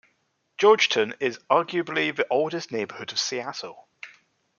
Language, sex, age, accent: English, male, 19-29, England English